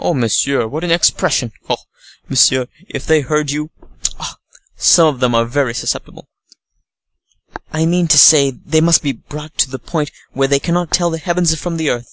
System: none